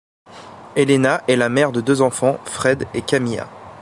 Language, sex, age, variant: French, male, 19-29, Français de métropole